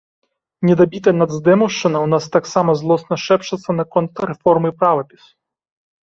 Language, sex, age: Belarusian, male, 19-29